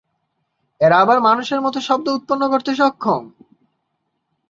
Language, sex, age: Bengali, male, 19-29